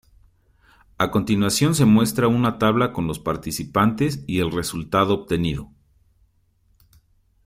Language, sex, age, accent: Spanish, male, 30-39, México